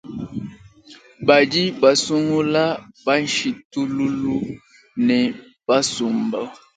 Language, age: Luba-Lulua, 19-29